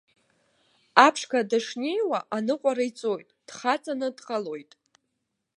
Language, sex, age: Abkhazian, female, 19-29